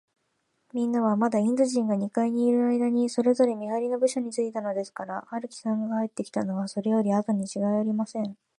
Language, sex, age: Japanese, female, 19-29